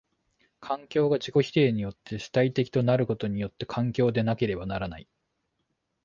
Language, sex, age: Japanese, male, 30-39